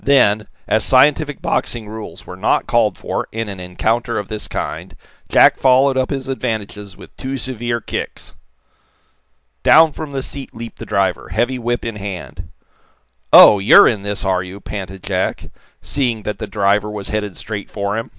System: none